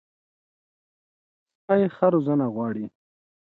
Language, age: Pashto, 30-39